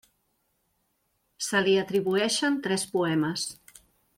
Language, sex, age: Catalan, female, 50-59